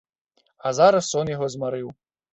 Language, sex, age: Belarusian, male, 30-39